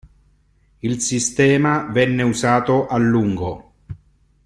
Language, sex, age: Italian, male, 50-59